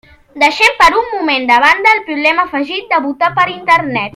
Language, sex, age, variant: Catalan, male, under 19, Central